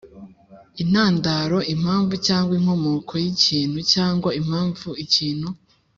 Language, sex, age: Kinyarwanda, female, 19-29